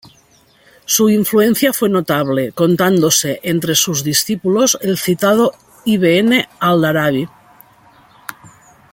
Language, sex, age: Spanish, female, 50-59